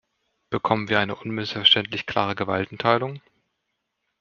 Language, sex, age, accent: German, male, 40-49, Deutschland Deutsch